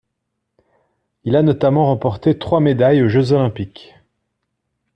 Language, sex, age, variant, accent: French, male, 40-49, Français d'Europe, Français de Suisse